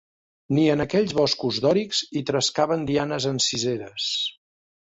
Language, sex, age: Catalan, male, 50-59